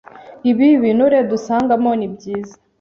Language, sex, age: Kinyarwanda, female, 19-29